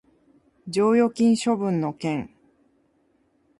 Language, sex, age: Japanese, female, 40-49